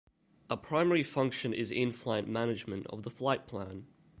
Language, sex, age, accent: English, male, 19-29, Australian English